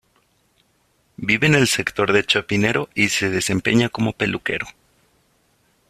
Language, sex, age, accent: Spanish, male, 19-29, México